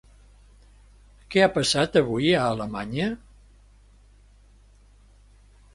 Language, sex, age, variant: Catalan, male, 70-79, Central